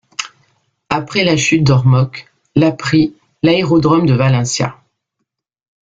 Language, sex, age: French, female, 40-49